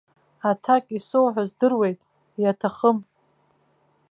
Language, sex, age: Abkhazian, female, 19-29